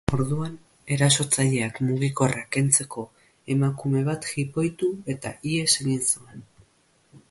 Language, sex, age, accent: Basque, male, under 19, Erdialdekoa edo Nafarra (Gipuzkoa, Nafarroa)